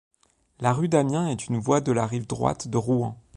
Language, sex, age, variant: French, male, 30-39, Français de métropole